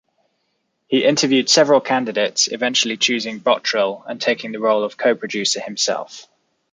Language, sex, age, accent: English, male, 30-39, England English